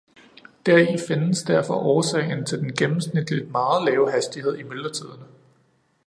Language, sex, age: Danish, male, 30-39